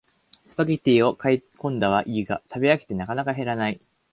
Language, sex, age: Japanese, male, under 19